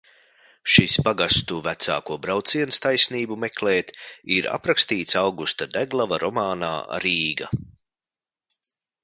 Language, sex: Latvian, male